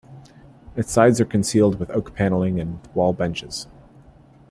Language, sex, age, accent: English, male, 19-29, United States English